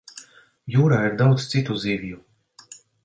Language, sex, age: Latvian, male, 40-49